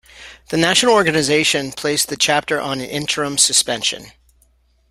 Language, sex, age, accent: English, male, 40-49, United States English